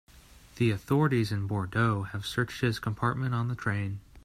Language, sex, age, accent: English, male, 19-29, United States English